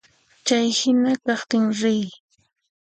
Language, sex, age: Puno Quechua, female, 19-29